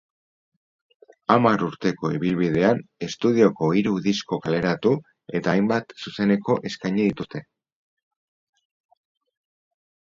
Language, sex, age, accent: Basque, male, 40-49, Erdialdekoa edo Nafarra (Gipuzkoa, Nafarroa)